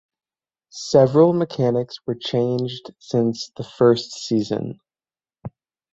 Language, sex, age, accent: English, male, under 19, United States English